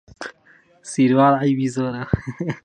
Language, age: Central Kurdish, 19-29